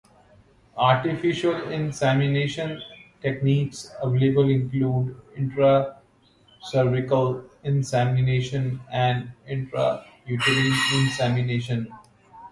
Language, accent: English, India and South Asia (India, Pakistan, Sri Lanka)